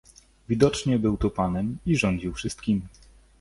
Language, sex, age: Polish, male, 19-29